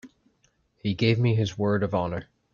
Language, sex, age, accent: English, male, 19-29, United States English